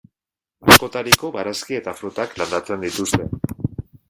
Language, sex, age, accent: Basque, male, 30-39, Mendebalekoa (Araba, Bizkaia, Gipuzkoako mendebaleko herri batzuk)